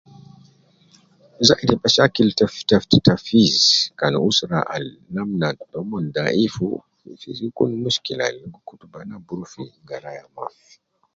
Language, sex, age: Nubi, male, 50-59